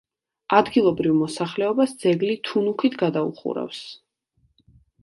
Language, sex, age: Georgian, female, 19-29